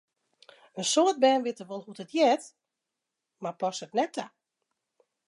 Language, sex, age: Western Frisian, female, 40-49